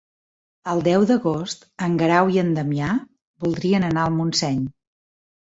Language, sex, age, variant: Catalan, female, 50-59, Central